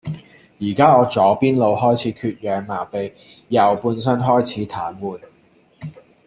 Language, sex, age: Cantonese, male, 30-39